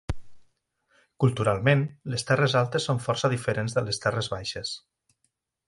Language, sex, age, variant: Catalan, male, 40-49, Nord-Occidental